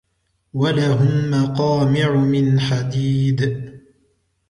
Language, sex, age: Arabic, male, 19-29